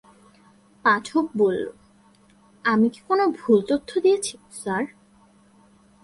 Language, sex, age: Bengali, female, 19-29